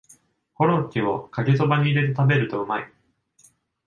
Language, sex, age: Japanese, male, 30-39